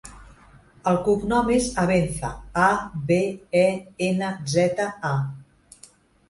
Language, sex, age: Catalan, female, 40-49